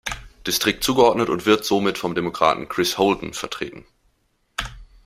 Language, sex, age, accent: German, male, 19-29, Deutschland Deutsch